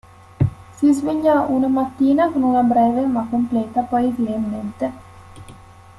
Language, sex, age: Italian, female, 19-29